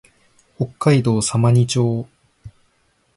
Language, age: Japanese, 19-29